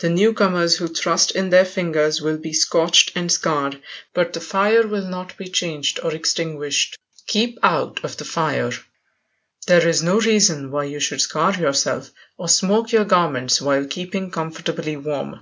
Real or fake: real